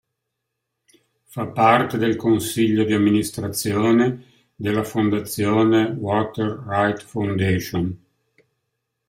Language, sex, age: Italian, male, 60-69